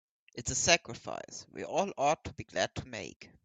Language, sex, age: English, male, under 19